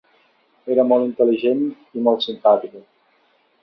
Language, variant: Catalan, Central